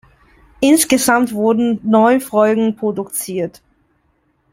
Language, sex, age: German, female, 19-29